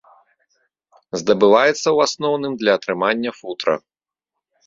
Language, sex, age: Belarusian, male, 30-39